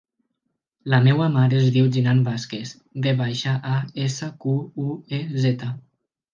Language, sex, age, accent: Catalan, male, 19-29, valencià